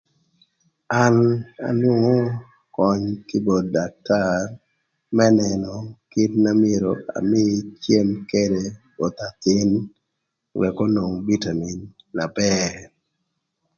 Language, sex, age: Thur, male, 60-69